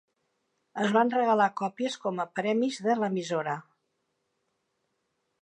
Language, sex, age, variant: Catalan, female, 70-79, Central